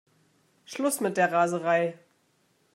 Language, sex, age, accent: German, female, 19-29, Deutschland Deutsch